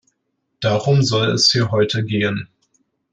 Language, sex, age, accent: German, male, 19-29, Deutschland Deutsch